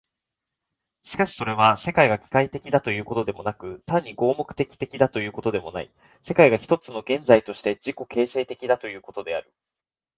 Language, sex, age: Japanese, male, 19-29